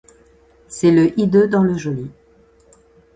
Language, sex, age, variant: French, female, 50-59, Français de métropole